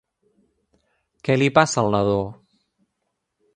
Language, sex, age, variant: Catalan, male, 19-29, Central